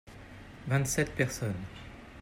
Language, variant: French, Français de métropole